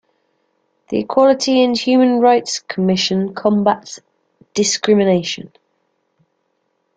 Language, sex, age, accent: English, female, 40-49, England English